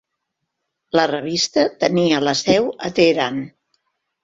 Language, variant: Catalan, Central